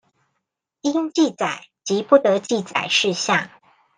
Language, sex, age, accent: Chinese, female, 40-49, 出生地：臺中市